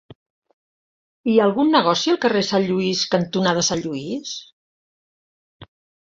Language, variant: Catalan, Central